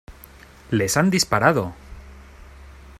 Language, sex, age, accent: Spanish, male, 30-39, España: Norte peninsular (Asturias, Castilla y León, Cantabria, País Vasco, Navarra, Aragón, La Rioja, Guadalajara, Cuenca)